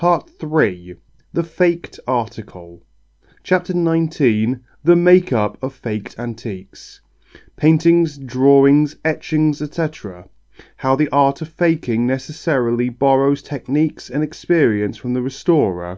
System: none